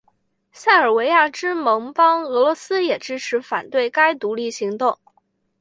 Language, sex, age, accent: Chinese, female, 19-29, 出生地：湖北省